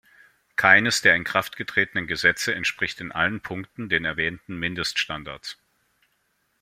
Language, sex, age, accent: German, male, 40-49, Deutschland Deutsch